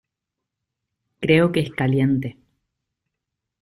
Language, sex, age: Spanish, female, 30-39